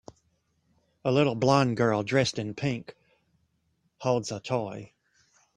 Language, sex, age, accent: English, male, 40-49, United States English